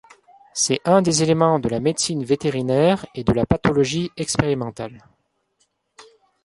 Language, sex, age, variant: French, male, 40-49, Français de métropole